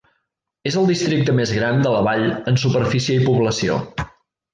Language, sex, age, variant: Catalan, male, 40-49, Central